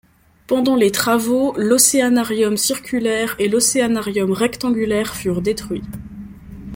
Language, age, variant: French, 19-29, Français de métropole